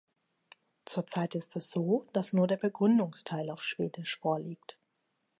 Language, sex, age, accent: German, female, 40-49, Deutschland Deutsch